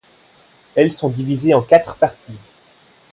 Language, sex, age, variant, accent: French, male, 19-29, Français d'Europe, Français de Suisse